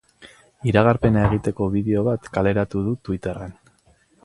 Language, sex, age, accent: Basque, male, 30-39, Mendebalekoa (Araba, Bizkaia, Gipuzkoako mendebaleko herri batzuk)